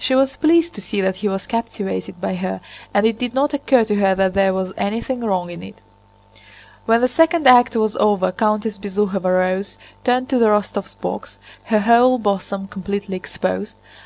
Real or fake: real